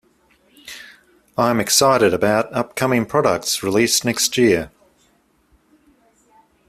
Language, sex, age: English, male, 50-59